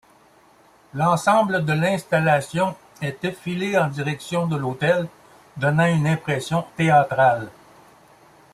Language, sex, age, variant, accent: French, male, 60-69, Français d'Amérique du Nord, Français du Canada